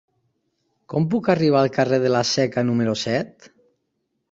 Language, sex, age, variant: Catalan, male, 30-39, Nord-Occidental